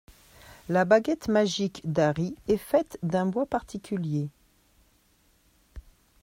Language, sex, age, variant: French, female, 60-69, Français de métropole